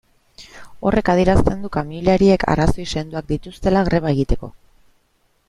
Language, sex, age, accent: Basque, female, 30-39, Mendebalekoa (Araba, Bizkaia, Gipuzkoako mendebaleko herri batzuk)